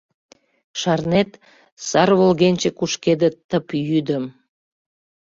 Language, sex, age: Mari, female, 40-49